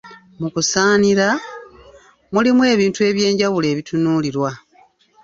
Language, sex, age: Ganda, female, 50-59